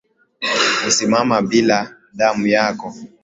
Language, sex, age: Swahili, male, 19-29